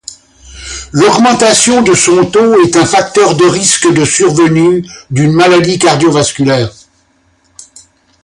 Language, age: French, 70-79